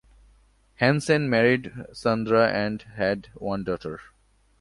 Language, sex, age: English, male, 19-29